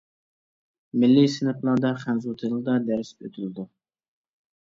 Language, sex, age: Uyghur, male, 19-29